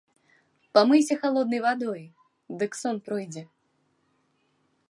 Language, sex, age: Belarusian, female, 19-29